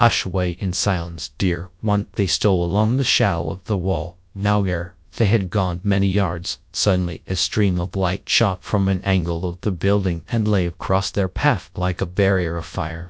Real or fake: fake